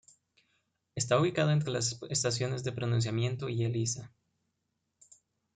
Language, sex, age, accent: Spanish, male, 19-29, América central